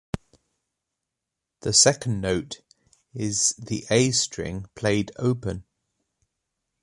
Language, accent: English, England English